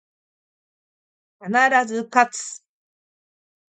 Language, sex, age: Japanese, female, 40-49